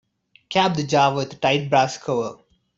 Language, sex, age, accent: English, male, 19-29, India and South Asia (India, Pakistan, Sri Lanka)